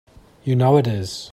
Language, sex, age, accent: English, male, 40-49, Australian English